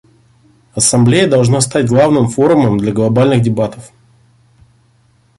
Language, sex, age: Russian, male, 30-39